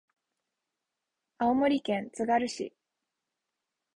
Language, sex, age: Japanese, female, 19-29